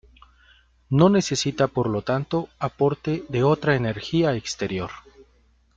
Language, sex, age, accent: Spanish, male, 30-39, México